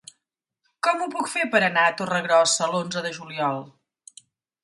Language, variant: Catalan, Central